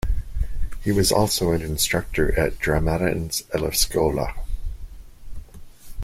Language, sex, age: English, male, 50-59